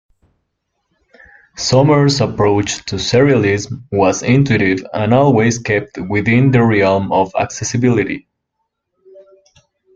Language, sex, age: English, male, 19-29